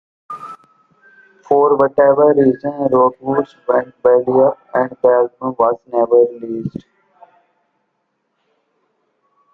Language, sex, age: English, male, 19-29